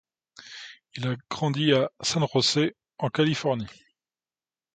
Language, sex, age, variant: French, male, 40-49, Français de métropole